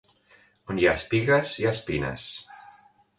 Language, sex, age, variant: Catalan, male, 40-49, Central